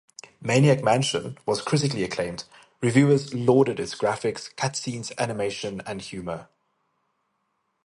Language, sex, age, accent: English, male, 30-39, Southern African (South Africa, Zimbabwe, Namibia)